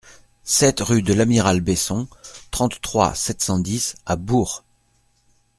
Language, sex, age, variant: French, male, 40-49, Français de métropole